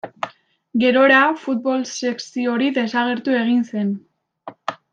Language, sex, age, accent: Basque, female, under 19, Mendebalekoa (Araba, Bizkaia, Gipuzkoako mendebaleko herri batzuk)